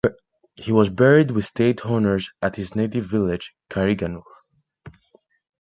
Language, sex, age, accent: English, male, 19-29, United States English